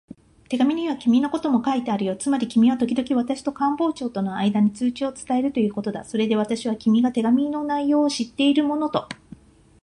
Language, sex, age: Japanese, female, 50-59